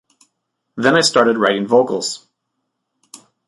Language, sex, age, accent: English, male, 40-49, United States English